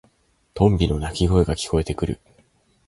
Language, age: Japanese, 19-29